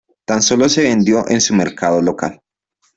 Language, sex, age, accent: Spanish, male, 19-29, Andino-Pacífico: Colombia, Perú, Ecuador, oeste de Bolivia y Venezuela andina